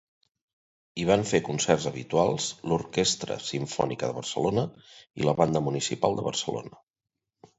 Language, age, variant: Catalan, 70-79, Central